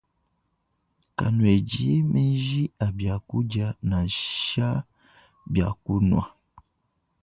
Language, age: Luba-Lulua, 19-29